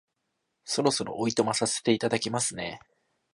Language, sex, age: Japanese, male, 19-29